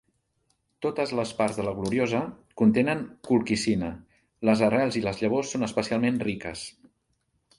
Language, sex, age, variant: Catalan, male, 50-59, Central